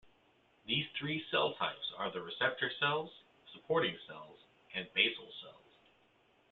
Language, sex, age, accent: English, male, 19-29, United States English